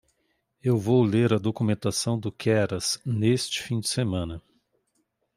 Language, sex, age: Portuguese, male, 50-59